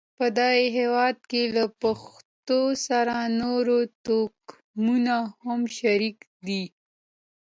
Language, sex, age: Pashto, female, 19-29